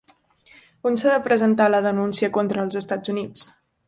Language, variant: Catalan, Central